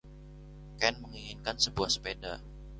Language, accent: Indonesian, Indonesia